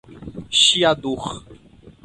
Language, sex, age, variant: Portuguese, male, 19-29, Portuguese (Brasil)